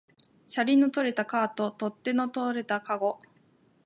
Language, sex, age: Japanese, female, 19-29